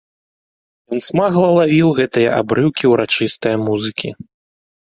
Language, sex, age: Belarusian, male, 30-39